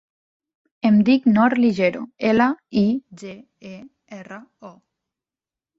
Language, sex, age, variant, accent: Catalan, female, 19-29, Nord-Occidental, Tortosí